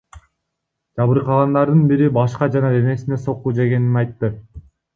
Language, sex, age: Kyrgyz, male, under 19